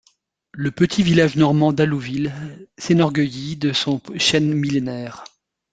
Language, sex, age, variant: French, male, 50-59, Français de métropole